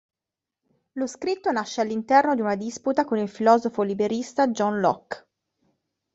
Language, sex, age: Italian, female, 30-39